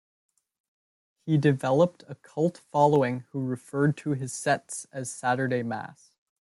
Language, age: English, 19-29